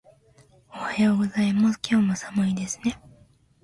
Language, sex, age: Japanese, female, 19-29